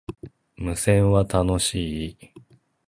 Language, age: Japanese, 30-39